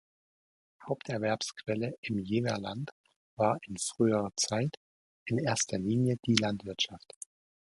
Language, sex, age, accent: German, male, 30-39, Deutschland Deutsch